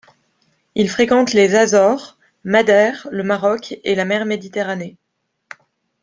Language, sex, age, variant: French, female, 30-39, Français de métropole